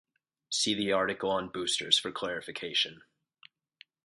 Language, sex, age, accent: English, male, 19-29, United States English